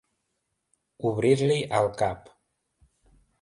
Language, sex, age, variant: Catalan, male, 30-39, Central